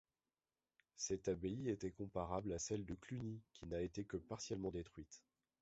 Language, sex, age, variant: French, male, 30-39, Français de métropole